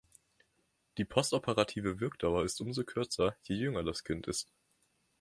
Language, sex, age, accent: German, male, 19-29, Deutschland Deutsch